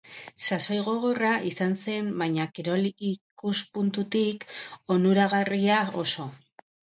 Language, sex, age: Basque, female, 40-49